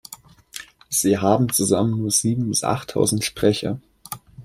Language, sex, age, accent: German, male, under 19, Deutschland Deutsch